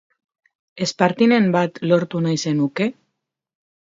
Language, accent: Basque, Batua